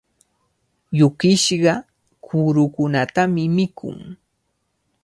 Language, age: Cajatambo North Lima Quechua, 19-29